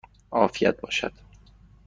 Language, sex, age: Persian, male, 19-29